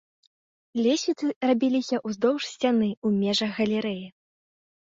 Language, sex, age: Belarusian, female, 19-29